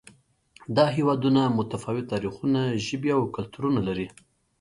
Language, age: Pashto, 30-39